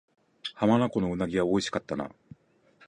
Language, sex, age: Japanese, male, 40-49